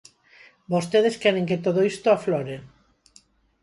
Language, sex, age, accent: Galician, female, 50-59, Neofalante